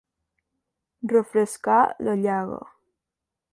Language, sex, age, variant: Catalan, female, under 19, Balear